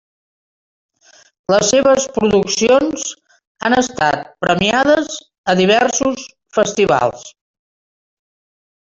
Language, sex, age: Catalan, female, 60-69